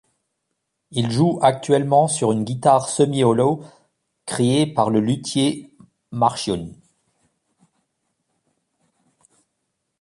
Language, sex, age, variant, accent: French, male, 50-59, Français d'Europe, Français d’Allemagne